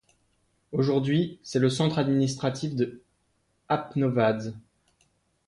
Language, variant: French, Français de métropole